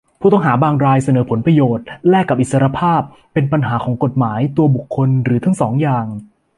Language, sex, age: Thai, male, 19-29